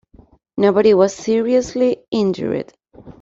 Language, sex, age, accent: English, female, 30-39, United States English